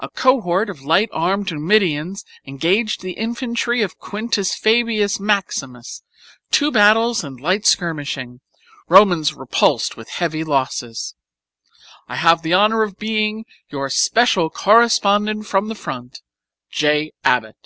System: none